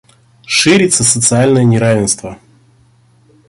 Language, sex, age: Russian, male, 30-39